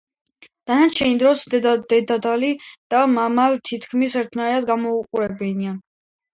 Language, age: Georgian, under 19